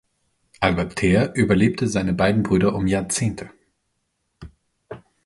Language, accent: German, Deutschland Deutsch